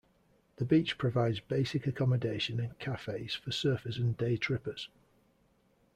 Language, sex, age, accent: English, male, 40-49, England English